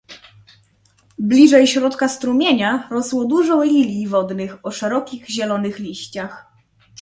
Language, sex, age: Polish, female, 19-29